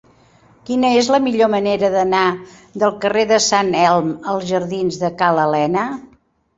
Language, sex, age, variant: Catalan, female, 70-79, Central